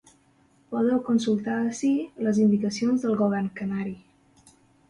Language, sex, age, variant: Catalan, female, 30-39, Balear